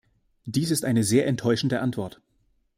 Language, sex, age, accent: German, male, 19-29, Deutschland Deutsch